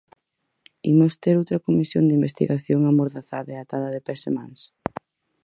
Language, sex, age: Galician, female, 19-29